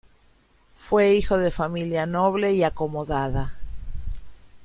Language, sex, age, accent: Spanish, female, 50-59, Rioplatense: Argentina, Uruguay, este de Bolivia, Paraguay